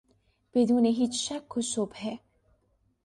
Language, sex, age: Persian, female, 19-29